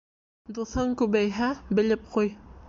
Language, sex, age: Bashkir, female, 19-29